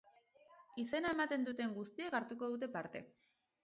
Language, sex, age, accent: Basque, female, 19-29, Mendebalekoa (Araba, Bizkaia, Gipuzkoako mendebaleko herri batzuk)